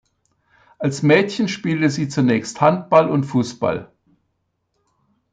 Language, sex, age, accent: German, male, 70-79, Deutschland Deutsch